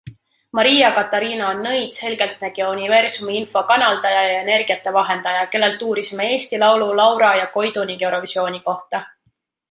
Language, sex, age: Estonian, female, 19-29